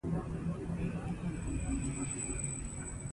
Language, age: Pashto, 19-29